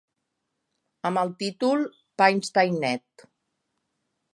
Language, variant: Catalan, Central